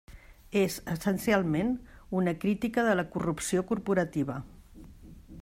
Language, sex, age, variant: Catalan, female, 50-59, Central